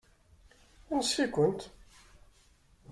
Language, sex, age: Kabyle, male, 50-59